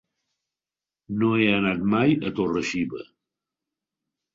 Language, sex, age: Catalan, male, 60-69